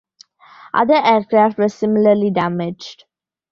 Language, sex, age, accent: English, female, 19-29, India and South Asia (India, Pakistan, Sri Lanka)